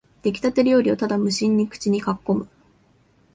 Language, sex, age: Japanese, female, 19-29